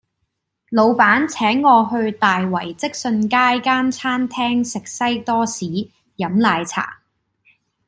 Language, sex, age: Cantonese, female, 19-29